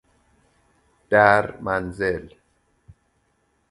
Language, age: Persian, 40-49